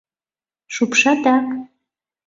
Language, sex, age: Mari, female, 30-39